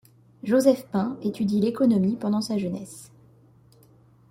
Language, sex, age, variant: French, female, 19-29, Français de métropole